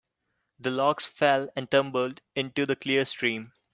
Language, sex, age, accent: English, male, 19-29, India and South Asia (India, Pakistan, Sri Lanka)